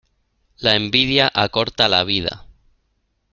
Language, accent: Spanish, España: Norte peninsular (Asturias, Castilla y León, Cantabria, País Vasco, Navarra, Aragón, La Rioja, Guadalajara, Cuenca)